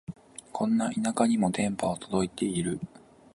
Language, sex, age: Japanese, male, 19-29